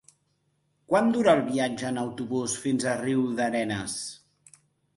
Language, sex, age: Catalan, male, 40-49